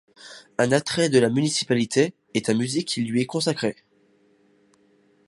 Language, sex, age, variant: French, male, under 19, Français de métropole